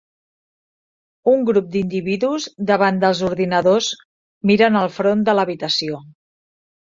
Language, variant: Catalan, Central